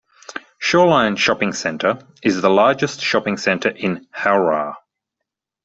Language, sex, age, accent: English, male, 40-49, Australian English